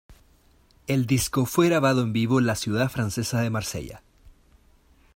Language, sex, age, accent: Spanish, male, 19-29, Chileno: Chile, Cuyo